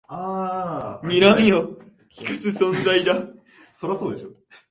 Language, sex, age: Japanese, male, 19-29